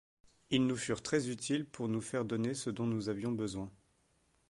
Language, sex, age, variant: French, male, 19-29, Français de métropole